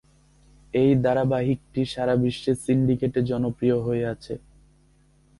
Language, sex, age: Bengali, male, 19-29